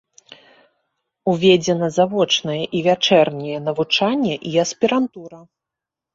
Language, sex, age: Belarusian, female, 30-39